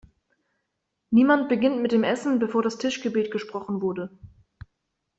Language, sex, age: German, female, 19-29